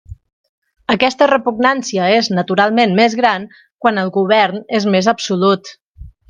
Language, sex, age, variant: Catalan, female, 40-49, Central